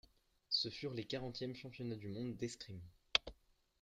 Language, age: French, under 19